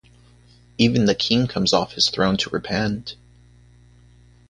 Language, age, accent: English, 30-39, United States English